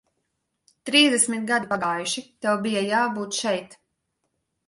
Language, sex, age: Latvian, female, 19-29